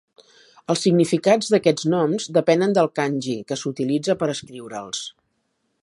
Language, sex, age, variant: Catalan, female, 50-59, Central